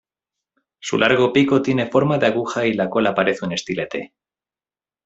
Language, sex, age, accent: Spanish, male, 19-29, España: Norte peninsular (Asturias, Castilla y León, Cantabria, País Vasco, Navarra, Aragón, La Rioja, Guadalajara, Cuenca)